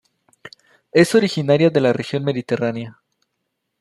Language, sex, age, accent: Spanish, male, 30-39, México